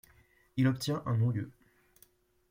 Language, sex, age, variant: French, male, 19-29, Français de métropole